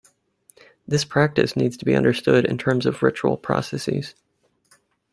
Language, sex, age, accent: English, male, 19-29, United States English